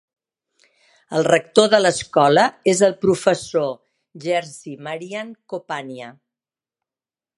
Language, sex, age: Catalan, female, 60-69